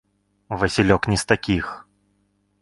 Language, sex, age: Belarusian, male, 19-29